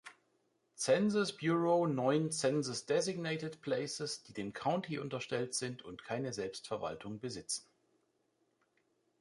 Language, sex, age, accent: German, male, 30-39, Deutschland Deutsch